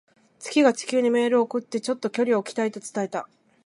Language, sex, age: Japanese, female, 40-49